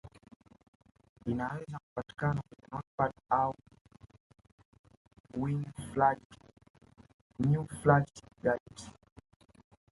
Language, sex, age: Swahili, male, 19-29